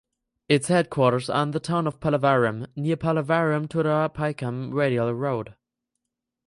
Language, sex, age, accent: English, male, 19-29, United States English